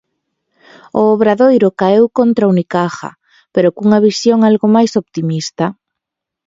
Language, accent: Galician, Normativo (estándar)